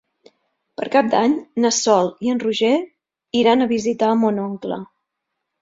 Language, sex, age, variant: Catalan, female, 40-49, Central